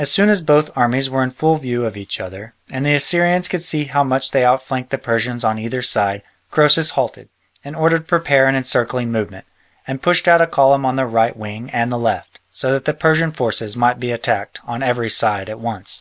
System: none